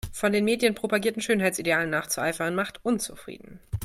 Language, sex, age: German, female, 30-39